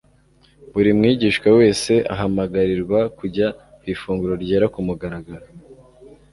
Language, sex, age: Kinyarwanda, male, 19-29